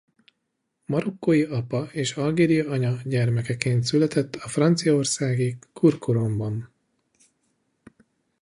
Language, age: Hungarian, 40-49